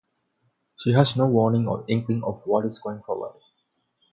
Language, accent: English, India and South Asia (India, Pakistan, Sri Lanka)